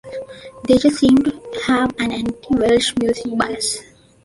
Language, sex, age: English, female, 19-29